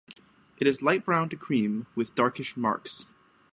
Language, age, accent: English, 19-29, United States English